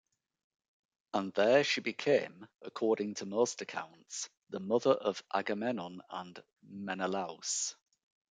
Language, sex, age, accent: English, male, 40-49, England English